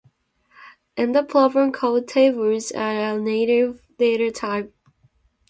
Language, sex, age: English, female, 19-29